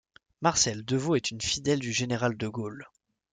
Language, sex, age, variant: French, male, 19-29, Français de métropole